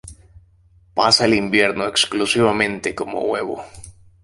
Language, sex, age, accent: Spanish, male, 19-29, Caribe: Cuba, Venezuela, Puerto Rico, República Dominicana, Panamá, Colombia caribeña, México caribeño, Costa del golfo de México